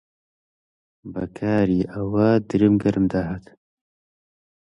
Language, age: Central Kurdish, 19-29